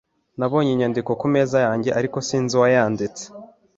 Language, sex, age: Kinyarwanda, male, 19-29